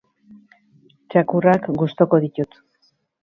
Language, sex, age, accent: Basque, female, 60-69, Erdialdekoa edo Nafarra (Gipuzkoa, Nafarroa)